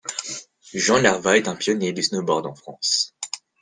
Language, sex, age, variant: French, male, 19-29, Français de métropole